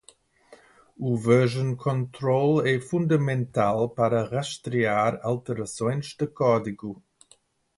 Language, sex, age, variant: Portuguese, male, 40-49, Portuguese (Portugal)